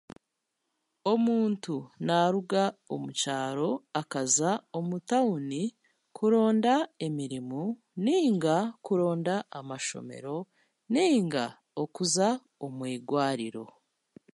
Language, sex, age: Chiga, female, 30-39